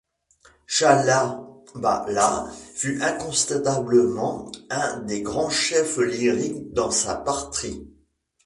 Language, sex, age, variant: French, male, 40-49, Français de métropole